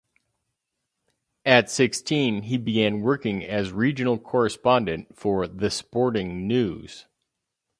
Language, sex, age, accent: English, male, 50-59, United States English